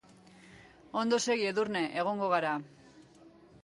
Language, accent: Basque, Mendebalekoa (Araba, Bizkaia, Gipuzkoako mendebaleko herri batzuk)